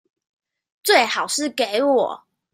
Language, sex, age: Chinese, female, 19-29